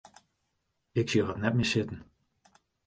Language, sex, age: Western Frisian, male, 50-59